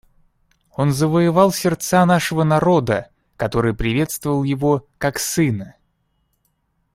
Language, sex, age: Russian, male, 19-29